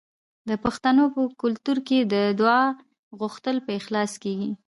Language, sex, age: Pashto, female, 19-29